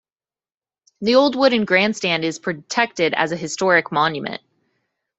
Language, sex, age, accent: English, female, 19-29, United States English